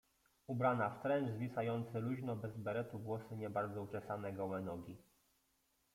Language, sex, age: Polish, male, 30-39